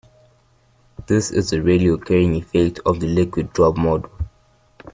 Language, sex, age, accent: English, male, under 19, Welsh English